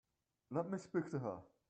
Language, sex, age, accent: English, male, 30-39, United States English